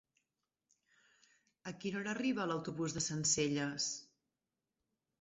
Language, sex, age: Catalan, female, 40-49